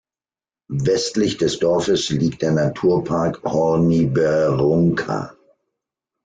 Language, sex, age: German, male, 60-69